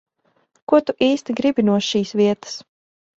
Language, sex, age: Latvian, female, 19-29